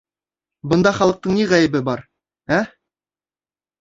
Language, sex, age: Bashkir, male, 19-29